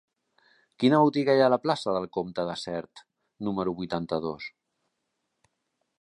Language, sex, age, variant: Catalan, male, 40-49, Central